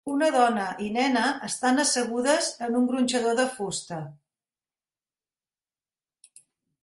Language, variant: Catalan, Central